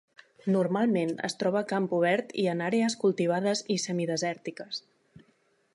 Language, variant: Catalan, Nord-Occidental